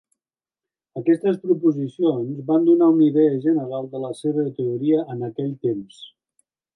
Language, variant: Catalan, Central